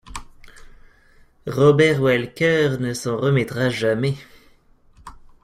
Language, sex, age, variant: French, male, 19-29, Français de métropole